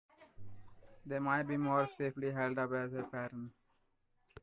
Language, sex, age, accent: English, male, 19-29, India and South Asia (India, Pakistan, Sri Lanka)